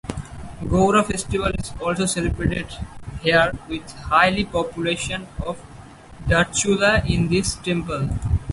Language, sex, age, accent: English, male, 19-29, United States English